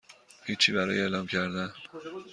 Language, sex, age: Persian, male, 30-39